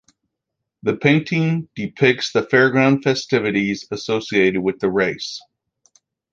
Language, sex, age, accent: English, male, 50-59, United States English